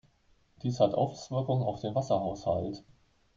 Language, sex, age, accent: German, male, 40-49, Deutschland Deutsch